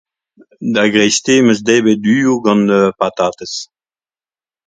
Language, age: Breton, 60-69